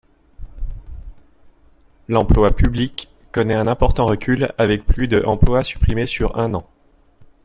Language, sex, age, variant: French, male, 30-39, Français de métropole